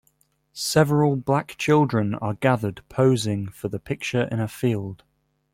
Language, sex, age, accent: English, male, 19-29, England English